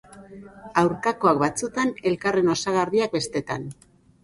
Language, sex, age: Basque, female, 60-69